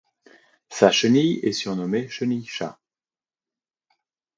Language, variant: French, Français de métropole